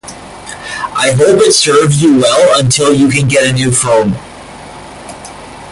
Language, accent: English, Canadian English